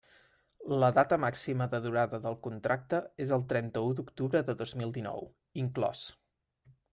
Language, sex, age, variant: Catalan, male, 19-29, Central